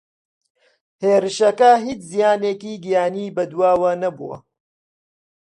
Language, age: Central Kurdish, 30-39